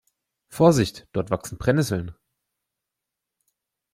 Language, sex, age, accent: German, male, 19-29, Deutschland Deutsch